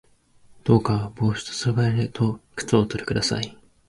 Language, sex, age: Japanese, male, 19-29